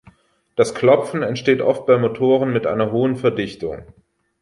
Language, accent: German, Deutschland Deutsch